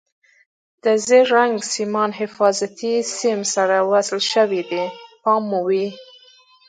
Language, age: Pashto, 19-29